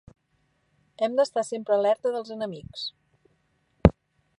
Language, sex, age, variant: Catalan, female, 40-49, Central